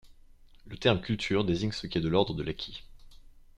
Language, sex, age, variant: French, male, 19-29, Français de métropole